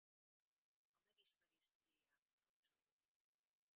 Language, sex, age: Hungarian, female, 30-39